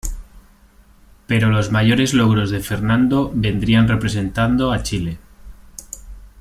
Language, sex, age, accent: Spanish, male, 30-39, España: Norte peninsular (Asturias, Castilla y León, Cantabria, País Vasco, Navarra, Aragón, La Rioja, Guadalajara, Cuenca)